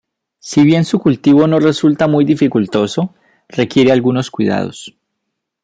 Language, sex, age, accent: Spanish, male, 19-29, Andino-Pacífico: Colombia, Perú, Ecuador, oeste de Bolivia y Venezuela andina